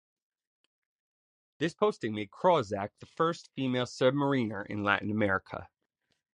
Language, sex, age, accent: English, male, 19-29, United States English